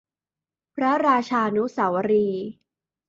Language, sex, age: Thai, female, 19-29